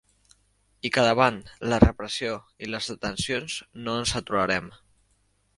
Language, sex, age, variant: Catalan, male, under 19, Balear